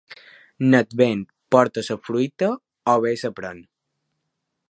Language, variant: Catalan, Balear